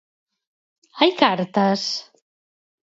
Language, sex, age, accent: Galician, female, 50-59, Central (gheada)